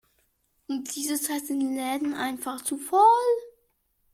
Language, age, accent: German, under 19, Deutschland Deutsch